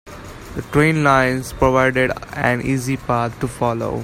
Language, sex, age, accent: English, male, 19-29, India and South Asia (India, Pakistan, Sri Lanka)